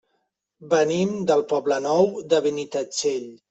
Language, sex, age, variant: Catalan, male, 30-39, Central